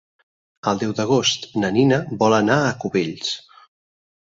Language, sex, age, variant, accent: Catalan, male, 30-39, Central, Barcelona